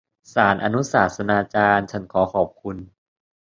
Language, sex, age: Thai, male, 19-29